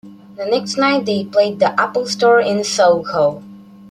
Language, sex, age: English, male, 19-29